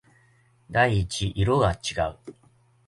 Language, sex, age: Japanese, male, 50-59